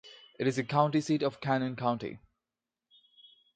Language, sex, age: English, male, 19-29